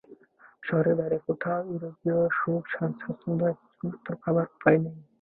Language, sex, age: Bengali, male, under 19